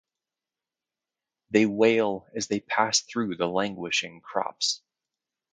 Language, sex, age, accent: English, male, 40-49, United States English